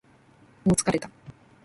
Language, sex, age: Japanese, female, 19-29